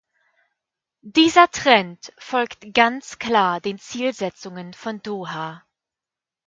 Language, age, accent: German, 19-29, Deutschland Deutsch